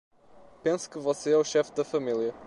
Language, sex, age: Portuguese, male, 19-29